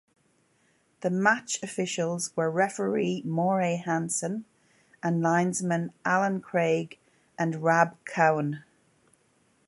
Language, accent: English, Irish English